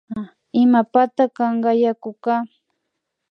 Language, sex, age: Imbabura Highland Quichua, female, under 19